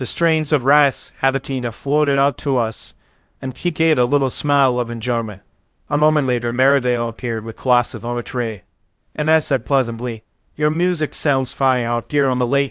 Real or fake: fake